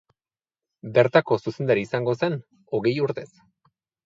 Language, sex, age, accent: Basque, male, 30-39, Erdialdekoa edo Nafarra (Gipuzkoa, Nafarroa)